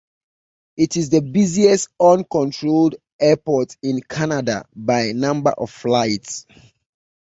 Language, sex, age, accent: English, male, 30-39, United States English